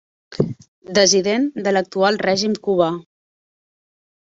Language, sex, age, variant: Catalan, female, 30-39, Central